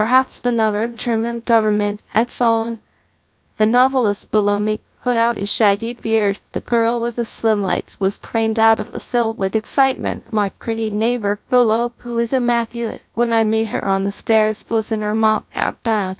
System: TTS, GlowTTS